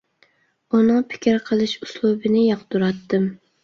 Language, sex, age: Uyghur, female, 19-29